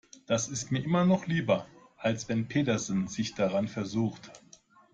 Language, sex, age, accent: German, male, 50-59, Deutschland Deutsch